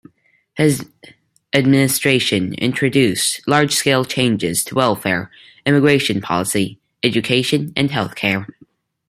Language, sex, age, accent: English, male, under 19, United States English